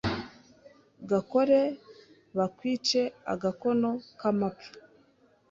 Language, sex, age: Kinyarwanda, female, 19-29